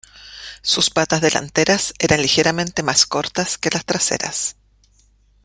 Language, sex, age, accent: Spanish, female, 50-59, Chileno: Chile, Cuyo